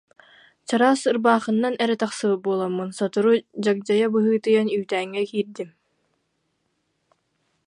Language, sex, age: Yakut, female, 19-29